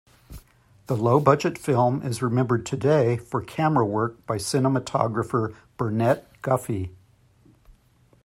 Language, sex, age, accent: English, male, 50-59, United States English